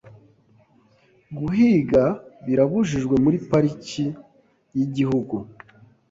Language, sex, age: Kinyarwanda, male, 19-29